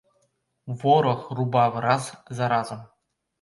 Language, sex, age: Ukrainian, male, 30-39